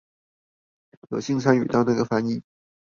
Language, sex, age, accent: Chinese, male, under 19, 出生地：新北市